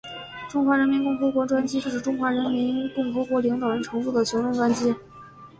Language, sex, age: Chinese, female, 19-29